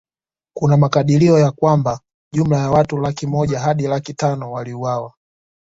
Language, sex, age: Swahili, male, 19-29